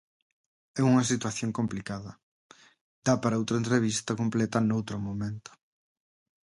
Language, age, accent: Galician, 30-39, Normativo (estándar)